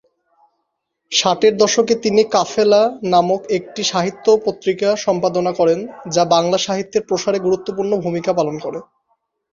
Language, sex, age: Bengali, male, 19-29